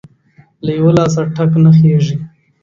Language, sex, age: Pashto, male, 19-29